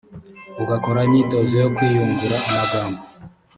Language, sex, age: Kinyarwanda, male, 19-29